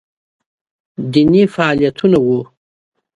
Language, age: Pashto, 40-49